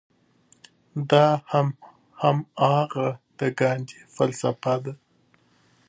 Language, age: Pashto, 30-39